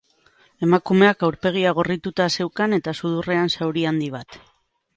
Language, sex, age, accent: Basque, female, 40-49, Mendebalekoa (Araba, Bizkaia, Gipuzkoako mendebaleko herri batzuk)